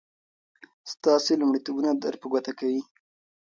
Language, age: Pashto, 19-29